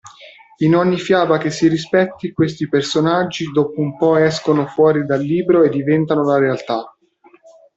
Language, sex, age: Italian, male, 30-39